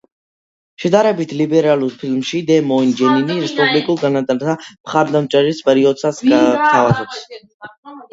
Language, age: Georgian, 19-29